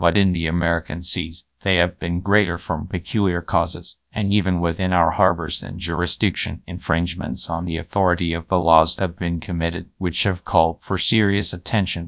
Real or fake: fake